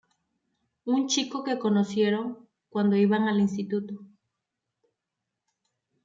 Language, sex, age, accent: Spanish, female, 30-39, Andino-Pacífico: Colombia, Perú, Ecuador, oeste de Bolivia y Venezuela andina